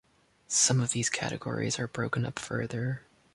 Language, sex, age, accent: English, male, 19-29, United States English